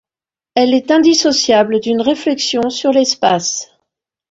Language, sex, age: French, female, 50-59